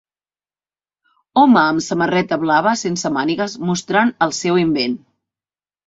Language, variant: Catalan, Central